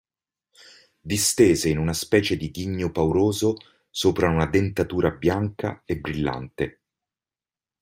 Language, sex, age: Italian, male, 40-49